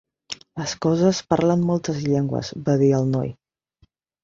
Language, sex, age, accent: Catalan, female, 19-29, aprenent (recent, des del castellà)